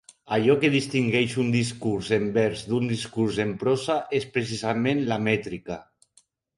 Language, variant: Catalan, Nord-Occidental